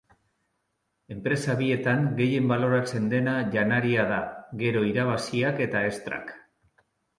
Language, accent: Basque, Mendebalekoa (Araba, Bizkaia, Gipuzkoako mendebaleko herri batzuk)